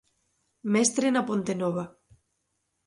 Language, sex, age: Galician, female, 19-29